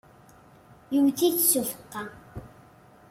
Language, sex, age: Kabyle, female, under 19